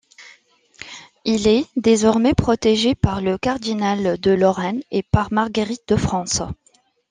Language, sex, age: French, female, 19-29